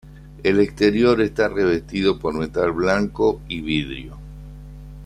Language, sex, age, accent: Spanish, male, 60-69, Rioplatense: Argentina, Uruguay, este de Bolivia, Paraguay